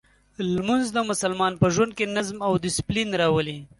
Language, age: Pashto, 19-29